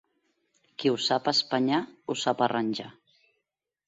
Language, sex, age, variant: Catalan, female, 40-49, Central